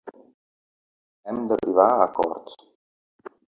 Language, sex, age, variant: Catalan, male, 50-59, Central